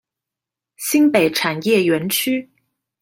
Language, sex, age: Chinese, female, 30-39